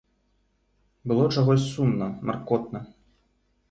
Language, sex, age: Belarusian, male, 19-29